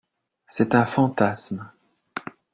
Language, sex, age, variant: French, male, 40-49, Français de métropole